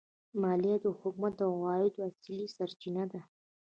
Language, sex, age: Pashto, female, 19-29